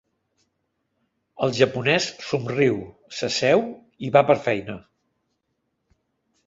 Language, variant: Catalan, Central